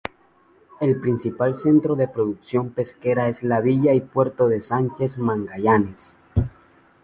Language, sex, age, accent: Spanish, male, 30-39, Caribe: Cuba, Venezuela, Puerto Rico, República Dominicana, Panamá, Colombia caribeña, México caribeño, Costa del golfo de México